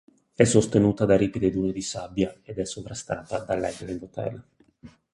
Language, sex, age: Italian, male, 40-49